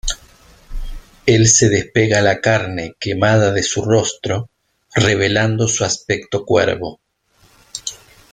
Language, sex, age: Spanish, male, 50-59